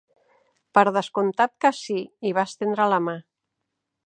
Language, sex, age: Catalan, female, 50-59